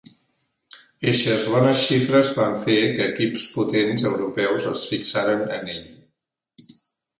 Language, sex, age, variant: Catalan, male, 60-69, Central